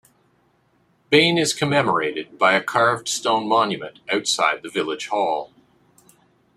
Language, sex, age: English, male, 50-59